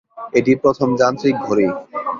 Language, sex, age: Bengali, male, 19-29